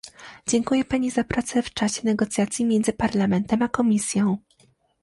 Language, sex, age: Polish, female, 19-29